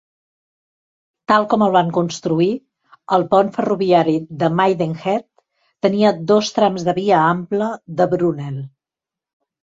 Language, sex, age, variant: Catalan, female, 50-59, Central